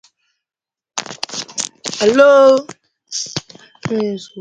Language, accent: English, United States English